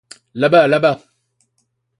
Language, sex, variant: French, male, Français de métropole